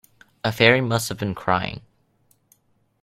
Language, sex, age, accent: English, male, under 19, United States English